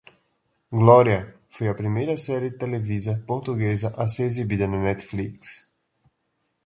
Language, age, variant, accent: Portuguese, 19-29, Portuguese (Brasil), Nordestino